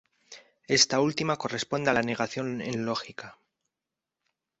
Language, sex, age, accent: Spanish, male, 19-29, España: Centro-Sur peninsular (Madrid, Toledo, Castilla-La Mancha)